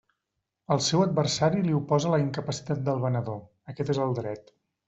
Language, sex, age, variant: Catalan, male, 40-49, Central